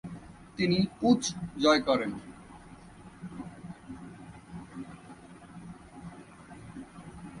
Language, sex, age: Bengali, male, 19-29